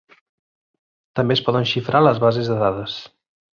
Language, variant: Catalan, Central